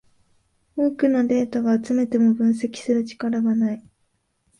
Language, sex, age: Japanese, female, 19-29